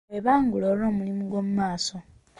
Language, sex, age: Ganda, male, 19-29